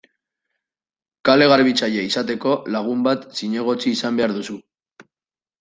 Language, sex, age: Basque, male, 19-29